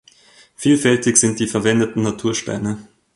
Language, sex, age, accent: German, male, 19-29, Österreichisches Deutsch